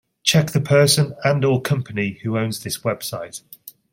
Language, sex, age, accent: English, male, 40-49, England English